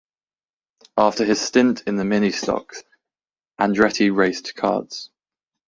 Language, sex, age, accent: English, male, 19-29, England English